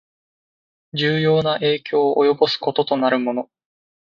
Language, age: Japanese, 19-29